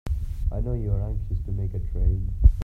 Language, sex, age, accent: English, male, 19-29, India and South Asia (India, Pakistan, Sri Lanka)